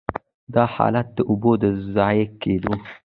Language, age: Pashto, under 19